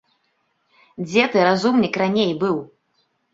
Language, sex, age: Belarusian, female, 30-39